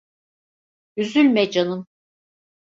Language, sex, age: Turkish, female, 50-59